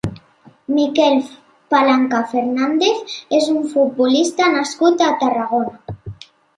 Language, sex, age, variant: Catalan, male, 40-49, Central